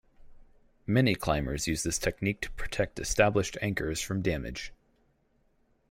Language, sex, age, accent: English, male, 19-29, United States English